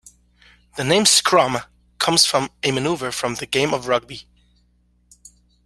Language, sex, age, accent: English, male, 30-39, United States English